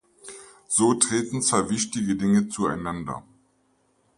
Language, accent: German, Deutschland Deutsch